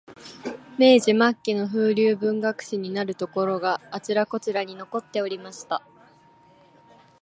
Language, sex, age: Japanese, female, 19-29